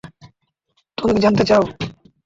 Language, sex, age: Bengali, male, 19-29